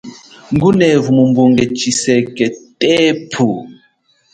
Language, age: Chokwe, 30-39